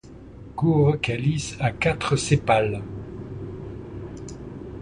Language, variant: French, Français de métropole